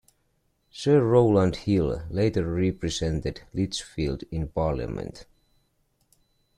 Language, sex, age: English, male, 30-39